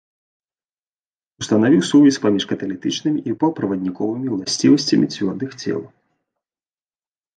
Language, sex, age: Belarusian, male, 30-39